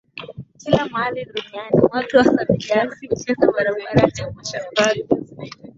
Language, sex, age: Swahili, female, 19-29